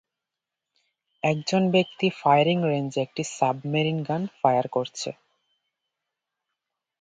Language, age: Bengali, 19-29